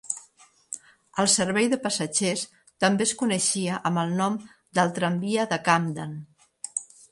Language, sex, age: Catalan, female, 60-69